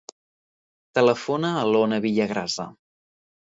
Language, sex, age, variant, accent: Catalan, male, 19-29, Central, central